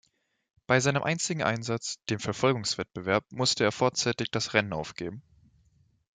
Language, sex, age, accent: German, male, 19-29, Deutschland Deutsch